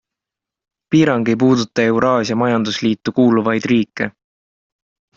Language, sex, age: Estonian, male, 19-29